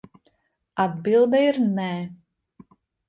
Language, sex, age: Latvian, female, 30-39